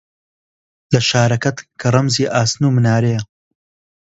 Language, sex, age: Central Kurdish, male, 19-29